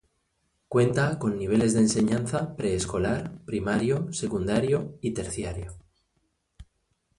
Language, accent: Spanish, España: Norte peninsular (Asturias, Castilla y León, Cantabria, País Vasco, Navarra, Aragón, La Rioja, Guadalajara, Cuenca)